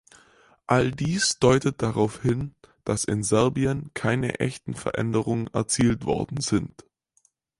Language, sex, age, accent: German, male, under 19, Deutschland Deutsch